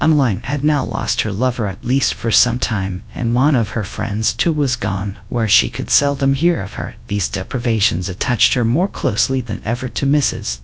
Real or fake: fake